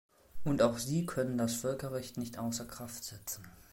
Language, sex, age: German, male, 19-29